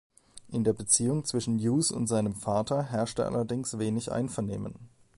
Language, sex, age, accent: German, male, 19-29, Deutschland Deutsch